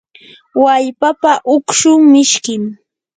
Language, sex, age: Yanahuanca Pasco Quechua, female, 19-29